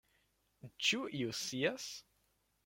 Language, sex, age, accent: Esperanto, male, 19-29, Internacia